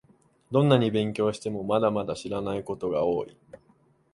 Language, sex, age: Japanese, male, 19-29